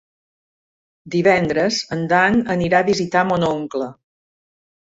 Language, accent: Catalan, mallorquí